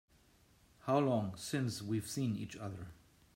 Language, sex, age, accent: English, male, 40-49, England English